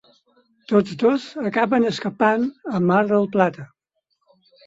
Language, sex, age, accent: Catalan, male, 70-79, aprenent (recent, des d'altres llengües)